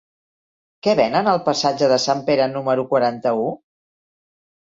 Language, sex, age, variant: Catalan, female, 40-49, Central